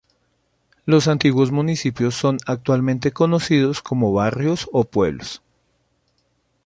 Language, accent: Spanish, Andino-Pacífico: Colombia, Perú, Ecuador, oeste de Bolivia y Venezuela andina